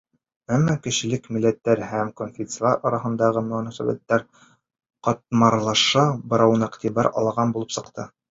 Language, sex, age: Bashkir, male, 19-29